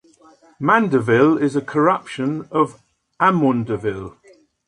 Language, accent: English, England English